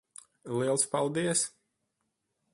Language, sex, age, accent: Latvian, male, 30-39, Riga